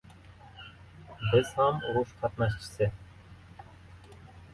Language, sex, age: Uzbek, male, 30-39